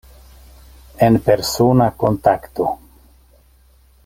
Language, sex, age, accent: Esperanto, male, 50-59, Internacia